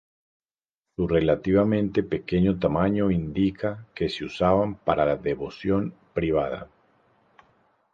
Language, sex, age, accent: Spanish, male, 40-49, Andino-Pacífico: Colombia, Perú, Ecuador, oeste de Bolivia y Venezuela andina